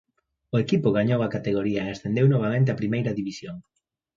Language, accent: Galician, Central (gheada)